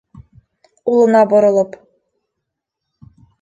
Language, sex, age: Bashkir, female, 19-29